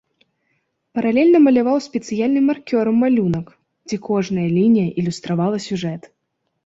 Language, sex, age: Belarusian, female, 19-29